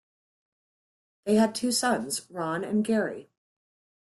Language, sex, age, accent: English, female, 30-39, United States English